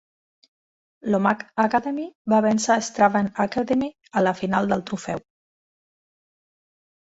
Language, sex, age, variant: Catalan, female, 40-49, Central